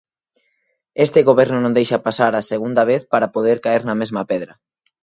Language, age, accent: Galician, 19-29, Normativo (estándar)